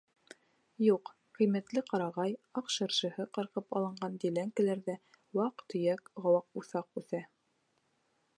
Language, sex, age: Bashkir, female, 19-29